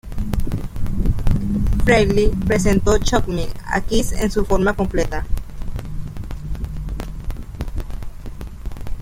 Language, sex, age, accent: Spanish, female, 19-29, Caribe: Cuba, Venezuela, Puerto Rico, República Dominicana, Panamá, Colombia caribeña, México caribeño, Costa del golfo de México